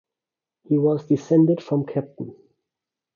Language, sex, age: English, male, 30-39